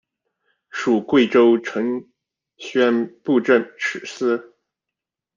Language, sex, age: Chinese, male, 40-49